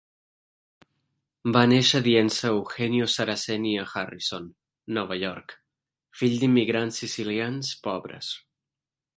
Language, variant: Catalan, Balear